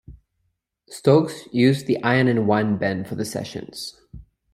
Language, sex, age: English, male, 30-39